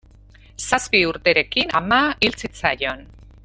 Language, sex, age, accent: Basque, female, 50-59, Mendebalekoa (Araba, Bizkaia, Gipuzkoako mendebaleko herri batzuk)